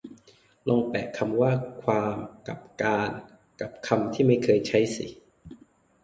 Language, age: Thai, 19-29